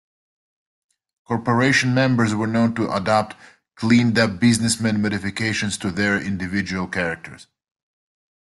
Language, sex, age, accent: English, male, 30-39, United States English